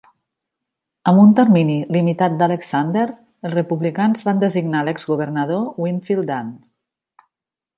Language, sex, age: Catalan, female, 40-49